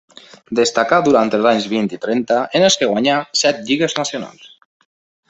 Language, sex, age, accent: Catalan, male, 30-39, valencià